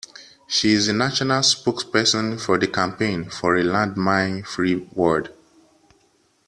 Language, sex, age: English, male, 30-39